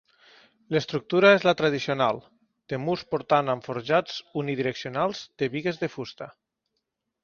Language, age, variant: Catalan, 30-39, Nord-Occidental